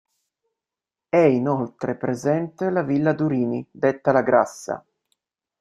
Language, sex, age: Italian, male, 19-29